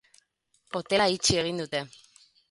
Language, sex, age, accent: Basque, female, 30-39, Mendebalekoa (Araba, Bizkaia, Gipuzkoako mendebaleko herri batzuk)